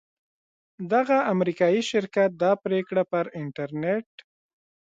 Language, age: Pashto, 19-29